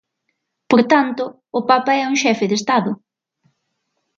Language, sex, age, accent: Galician, female, 40-49, Atlántico (seseo e gheada); Normativo (estándar)